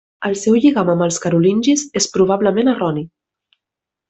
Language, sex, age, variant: Catalan, female, 19-29, Central